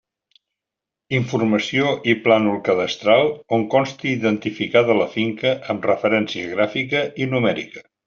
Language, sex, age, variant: Catalan, male, 70-79, Central